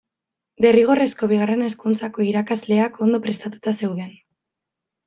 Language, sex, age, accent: Basque, female, 19-29, Mendebalekoa (Araba, Bizkaia, Gipuzkoako mendebaleko herri batzuk)